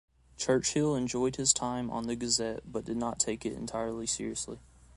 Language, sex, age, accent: English, male, 19-29, United States English